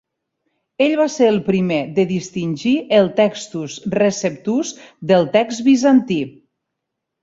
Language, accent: Catalan, Ebrenc